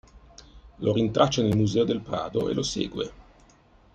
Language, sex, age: Italian, male, 50-59